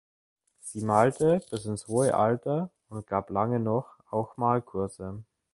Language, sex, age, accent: German, male, under 19, Deutschland Deutsch